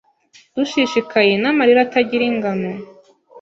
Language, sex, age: Kinyarwanda, female, 19-29